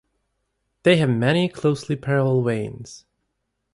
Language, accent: English, United States English